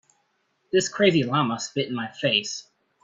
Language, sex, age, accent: English, male, 19-29, United States English